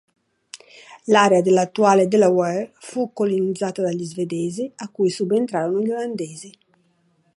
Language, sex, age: Italian, female, 60-69